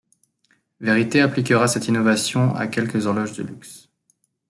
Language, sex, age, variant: French, male, 19-29, Français de métropole